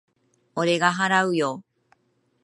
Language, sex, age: Japanese, female, 50-59